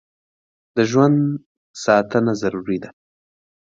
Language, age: Pashto, 19-29